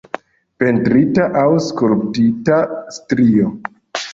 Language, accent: Esperanto, Internacia